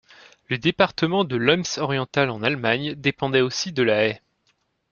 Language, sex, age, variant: French, male, 19-29, Français de métropole